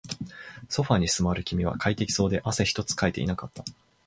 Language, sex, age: Japanese, male, 19-29